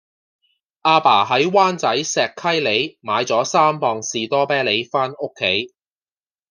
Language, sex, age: Cantonese, male, 40-49